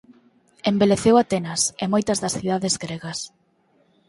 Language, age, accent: Galician, 19-29, Normativo (estándar)